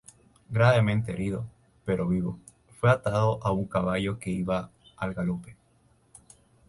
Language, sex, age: Spanish, male, 19-29